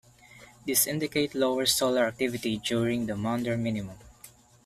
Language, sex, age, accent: English, male, under 19, Filipino